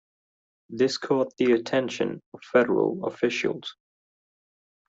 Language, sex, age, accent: English, male, under 19, India and South Asia (India, Pakistan, Sri Lanka)